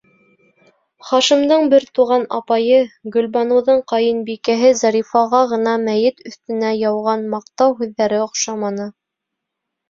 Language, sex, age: Bashkir, female, 19-29